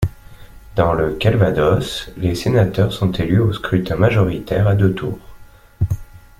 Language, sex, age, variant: French, male, 30-39, Français de métropole